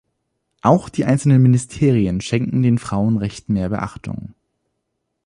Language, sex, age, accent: German, male, 19-29, Deutschland Deutsch